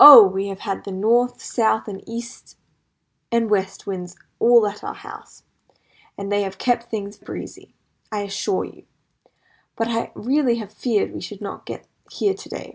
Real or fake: real